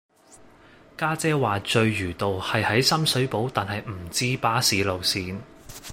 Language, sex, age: Cantonese, male, 19-29